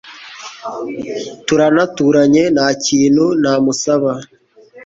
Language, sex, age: Kinyarwanda, male, 40-49